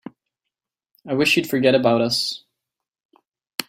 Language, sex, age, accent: English, male, 19-29, United States English